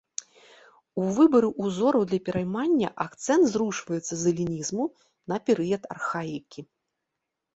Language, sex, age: Belarusian, female, 40-49